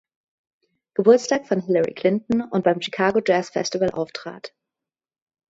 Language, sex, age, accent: German, female, 30-39, Hochdeutsch